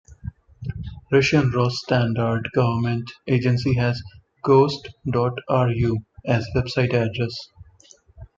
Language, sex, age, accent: English, male, 19-29, India and South Asia (India, Pakistan, Sri Lanka)